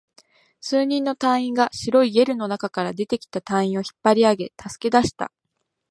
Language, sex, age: Japanese, female, 19-29